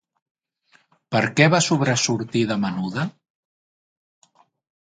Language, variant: Catalan, Central